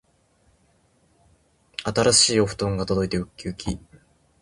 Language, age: Japanese, 19-29